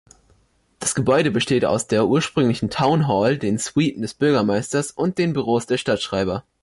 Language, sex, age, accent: German, male, under 19, Deutschland Deutsch